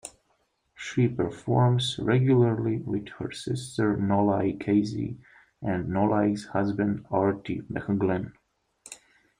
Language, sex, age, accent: English, male, 19-29, United States English